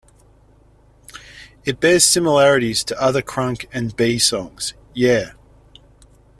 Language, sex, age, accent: English, male, 30-39, Australian English